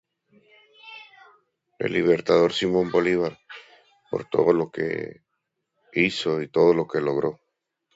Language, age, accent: Spanish, under 19, Andino-Pacífico: Colombia, Perú, Ecuador, oeste de Bolivia y Venezuela andina